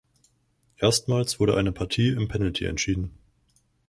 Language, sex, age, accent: German, male, 19-29, Deutschland Deutsch